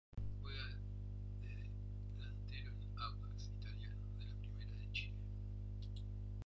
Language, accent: Spanish, Rioplatense: Argentina, Uruguay, este de Bolivia, Paraguay